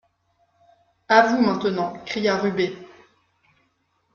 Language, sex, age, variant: French, female, 40-49, Français de métropole